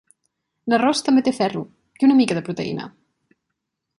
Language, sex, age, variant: Catalan, female, 19-29, Central